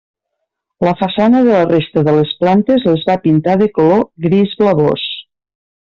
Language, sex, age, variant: Catalan, female, 50-59, Septentrional